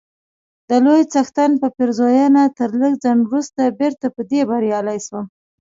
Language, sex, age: Pashto, female, 19-29